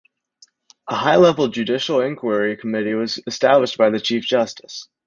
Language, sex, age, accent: English, male, 19-29, United States English